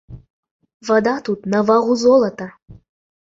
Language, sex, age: Belarusian, female, 19-29